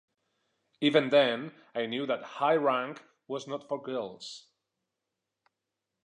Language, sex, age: English, male, 40-49